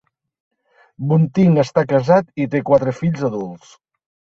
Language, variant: Catalan, Central